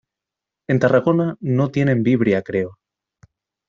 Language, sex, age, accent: Spanish, male, 30-39, España: Centro-Sur peninsular (Madrid, Toledo, Castilla-La Mancha)